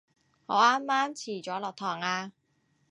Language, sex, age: Cantonese, female, 19-29